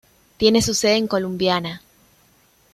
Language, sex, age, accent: Spanish, female, 19-29, Rioplatense: Argentina, Uruguay, este de Bolivia, Paraguay